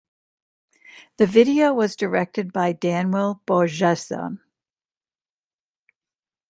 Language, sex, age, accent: English, female, 50-59, United States English